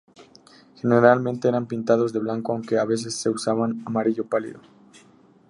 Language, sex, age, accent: Spanish, male, 19-29, México